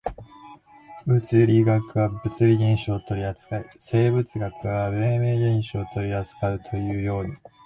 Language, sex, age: Japanese, male, 19-29